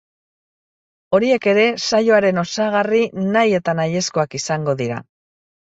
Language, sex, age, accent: Basque, female, 50-59, Mendebalekoa (Araba, Bizkaia, Gipuzkoako mendebaleko herri batzuk)